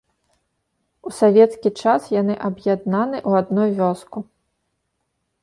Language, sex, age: Belarusian, female, 30-39